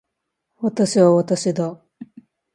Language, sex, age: Japanese, female, under 19